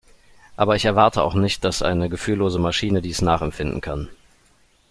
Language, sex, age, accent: German, male, 30-39, Deutschland Deutsch